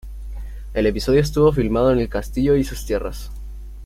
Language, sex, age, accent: Spanish, male, under 19, Chileno: Chile, Cuyo